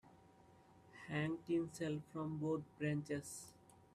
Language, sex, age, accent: English, male, 19-29, India and South Asia (India, Pakistan, Sri Lanka)